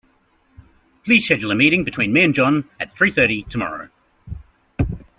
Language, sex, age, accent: English, male, 40-49, Australian English